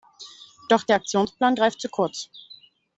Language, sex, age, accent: German, female, 19-29, Deutschland Deutsch